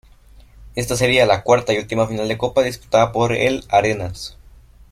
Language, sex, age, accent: Spanish, male, under 19, México